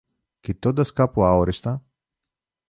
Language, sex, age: Greek, male, 40-49